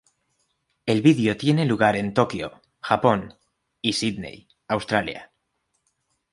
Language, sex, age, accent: Spanish, male, 19-29, España: Norte peninsular (Asturias, Castilla y León, Cantabria, País Vasco, Navarra, Aragón, La Rioja, Guadalajara, Cuenca)